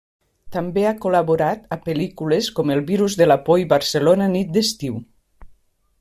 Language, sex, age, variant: Catalan, female, 50-59, Nord-Occidental